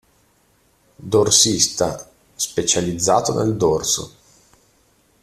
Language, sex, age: Italian, male, 50-59